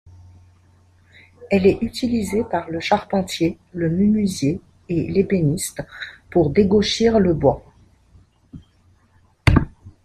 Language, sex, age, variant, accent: French, female, 40-49, Français du nord de l'Afrique, Français du Maroc